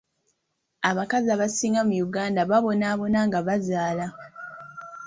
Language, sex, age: Ganda, female, 19-29